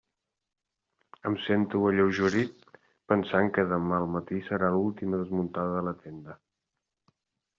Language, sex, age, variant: Catalan, male, 40-49, Central